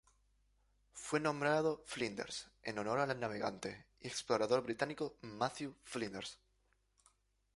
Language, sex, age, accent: Spanish, male, 19-29, España: Islas Canarias